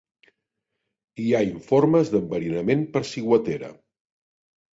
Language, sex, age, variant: Catalan, male, 50-59, Central